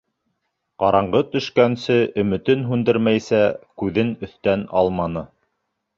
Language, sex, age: Bashkir, male, 30-39